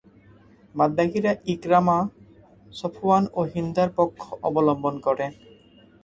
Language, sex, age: Bengali, male, 19-29